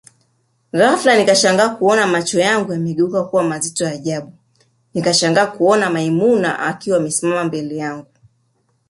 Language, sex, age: Swahili, male, 19-29